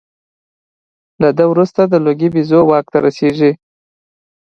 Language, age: Pashto, under 19